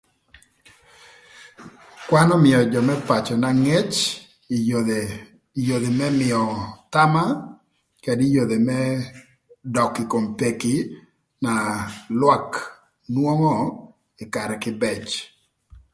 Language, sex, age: Thur, male, 30-39